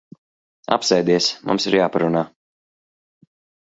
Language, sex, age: Latvian, male, 30-39